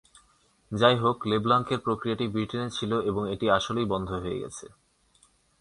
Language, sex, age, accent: Bengali, male, 19-29, Bangladeshi